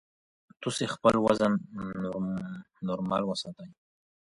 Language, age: Pashto, 19-29